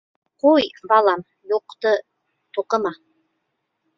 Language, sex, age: Bashkir, female, 30-39